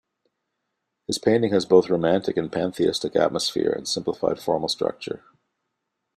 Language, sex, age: English, male, 50-59